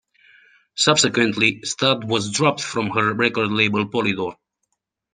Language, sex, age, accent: English, male, 30-39, United States English